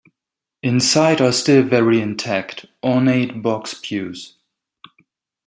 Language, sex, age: English, male, 19-29